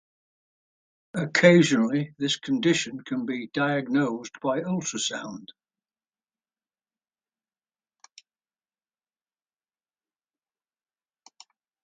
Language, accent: English, England English